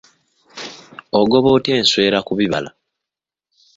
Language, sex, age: Ganda, male, 19-29